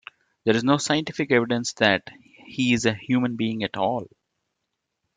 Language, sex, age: English, male, 40-49